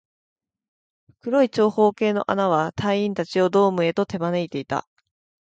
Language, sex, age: Japanese, female, 19-29